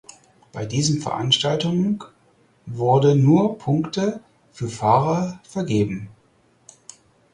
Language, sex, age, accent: German, male, 30-39, Deutschland Deutsch